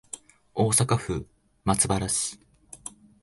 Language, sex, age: Japanese, male, under 19